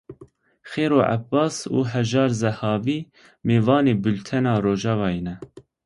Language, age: Kurdish, 19-29